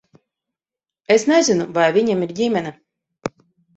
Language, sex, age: Latvian, female, 30-39